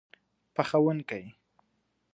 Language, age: Pashto, 19-29